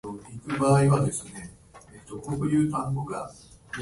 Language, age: Japanese, 19-29